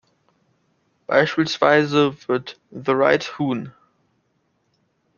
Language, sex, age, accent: German, male, under 19, Deutschland Deutsch